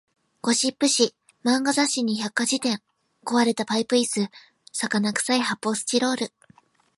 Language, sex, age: Japanese, female, 19-29